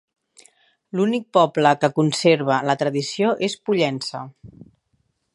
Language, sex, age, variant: Catalan, female, 30-39, Central